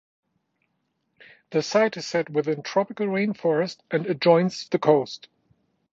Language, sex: English, male